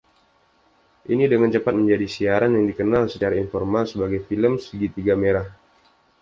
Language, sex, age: Indonesian, male, 19-29